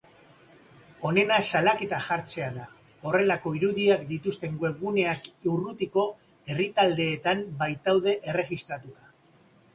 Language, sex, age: Basque, male, 50-59